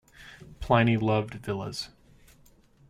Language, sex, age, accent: English, male, 19-29, United States English